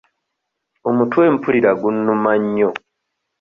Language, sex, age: Ganda, male, 30-39